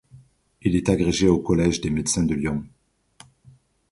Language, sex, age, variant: French, male, 40-49, Français de métropole